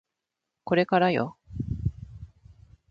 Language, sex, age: Japanese, female, 50-59